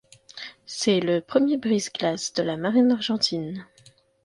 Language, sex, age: French, female, 30-39